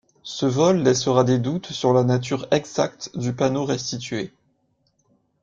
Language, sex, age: French, male, 19-29